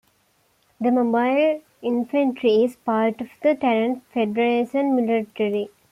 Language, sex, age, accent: English, female, 19-29, United States English